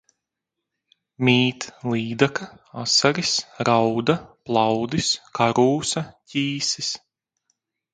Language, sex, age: Latvian, male, 19-29